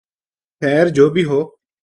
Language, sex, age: Urdu, male, 19-29